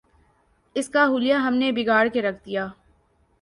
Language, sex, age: Urdu, female, 19-29